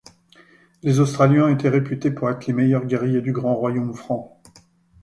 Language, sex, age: French, male, 50-59